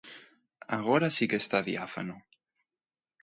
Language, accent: Galician, Normativo (estándar)